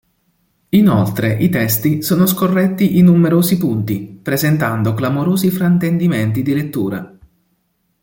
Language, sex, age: Italian, male, 19-29